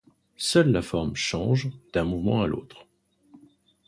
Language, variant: French, Français de métropole